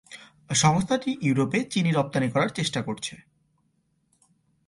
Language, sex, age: Bengali, male, 19-29